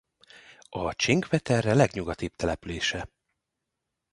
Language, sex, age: Hungarian, male, 40-49